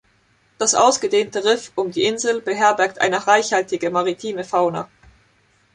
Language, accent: German, Deutschland Deutsch